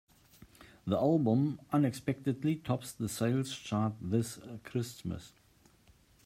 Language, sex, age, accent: English, male, 60-69, Southern African (South Africa, Zimbabwe, Namibia)